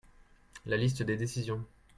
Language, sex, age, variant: French, male, 30-39, Français de métropole